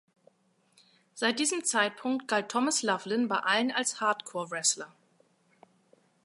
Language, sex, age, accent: German, female, 40-49, Deutschland Deutsch